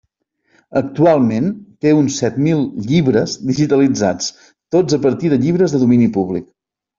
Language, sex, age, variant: Catalan, male, 40-49, Central